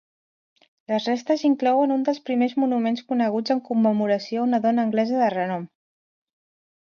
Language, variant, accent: Catalan, Central, central